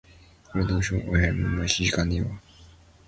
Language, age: English, 19-29